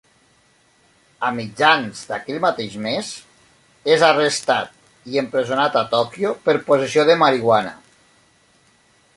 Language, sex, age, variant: Catalan, male, 40-49, Nord-Occidental